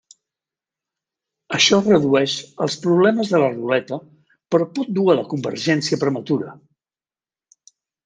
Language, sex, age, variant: Catalan, male, 60-69, Central